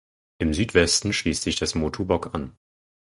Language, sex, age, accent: German, male, 19-29, Deutschland Deutsch